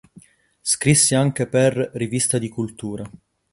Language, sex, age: Italian, male, 19-29